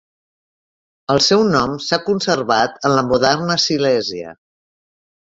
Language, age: Catalan, 60-69